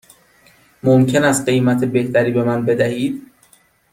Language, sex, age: Persian, male, 19-29